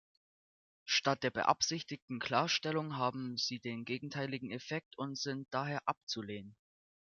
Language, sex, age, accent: German, male, under 19, Deutschland Deutsch